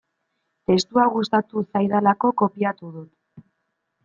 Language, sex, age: Basque, male, 19-29